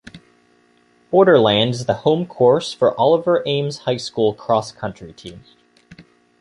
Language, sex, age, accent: English, male, 19-29, United States English